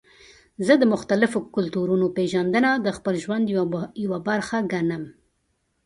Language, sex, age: Pashto, female, 40-49